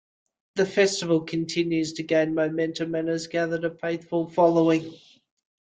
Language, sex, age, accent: English, male, 30-39, Australian English